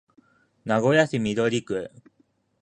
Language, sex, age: Japanese, male, 19-29